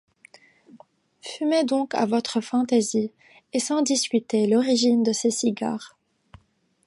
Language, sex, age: French, female, 19-29